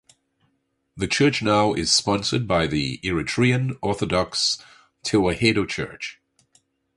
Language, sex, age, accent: English, male, 60-69, Canadian English